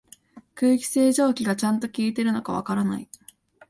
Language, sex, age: Japanese, female, under 19